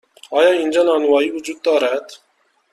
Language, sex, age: Persian, male, 19-29